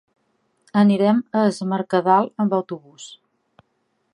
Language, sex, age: Catalan, female, 40-49